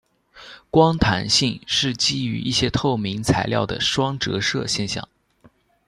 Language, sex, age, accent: Chinese, male, under 19, 出生地：湖南省